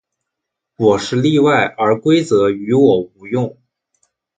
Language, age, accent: Chinese, 19-29, 出生地：江苏省